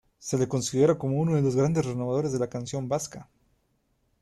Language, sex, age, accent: Spanish, male, 19-29, México